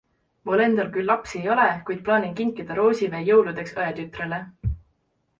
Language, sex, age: Estonian, female, 19-29